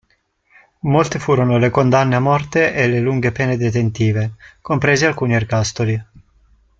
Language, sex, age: Italian, male, 19-29